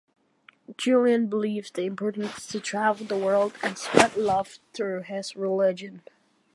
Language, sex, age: English, male, under 19